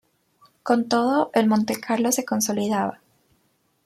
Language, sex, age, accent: Spanish, female, 19-29, Andino-Pacífico: Colombia, Perú, Ecuador, oeste de Bolivia y Venezuela andina